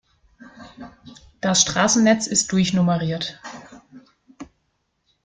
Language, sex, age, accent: German, female, 19-29, Deutschland Deutsch